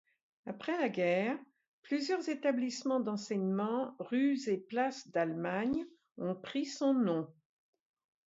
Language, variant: French, Français de métropole